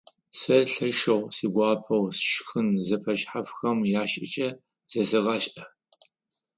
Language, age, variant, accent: Adyghe, 60-69, Адыгабзэ (Кирил, пстэумэ зэдыряе), Кıэмгуй (Çemguy)